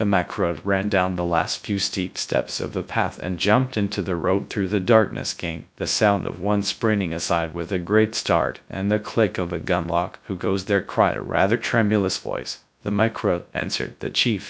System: TTS, GradTTS